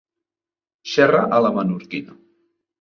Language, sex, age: Catalan, male, 19-29